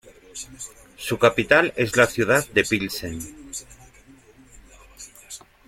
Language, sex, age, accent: Spanish, male, 40-49, España: Norte peninsular (Asturias, Castilla y León, Cantabria, País Vasco, Navarra, Aragón, La Rioja, Guadalajara, Cuenca)